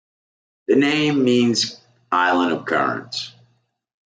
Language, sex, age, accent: English, male, 60-69, United States English